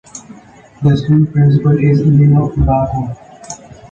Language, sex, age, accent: English, male, 19-29, India and South Asia (India, Pakistan, Sri Lanka)